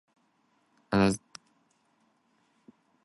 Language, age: Cantonese, 19-29